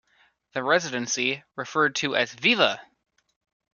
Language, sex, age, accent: English, male, under 19, United States English